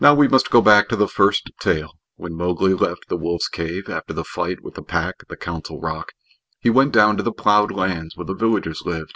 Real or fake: real